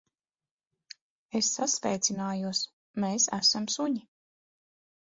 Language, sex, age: Latvian, female, 40-49